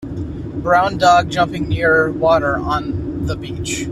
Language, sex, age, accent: English, male, 19-29, United States English